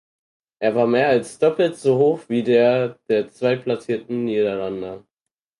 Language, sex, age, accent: German, male, under 19, Deutschland Deutsch